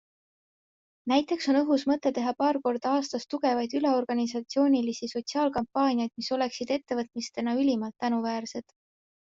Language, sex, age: Estonian, female, 19-29